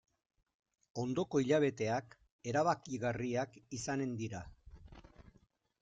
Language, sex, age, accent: Basque, male, 50-59, Erdialdekoa edo Nafarra (Gipuzkoa, Nafarroa)